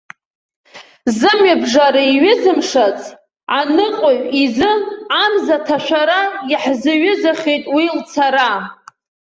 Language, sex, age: Abkhazian, female, under 19